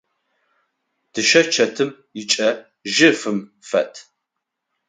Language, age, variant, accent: Adyghe, 40-49, Адыгабзэ (Кирил, пстэумэ зэдыряе), Бжъэдыгъу (Bjeduğ)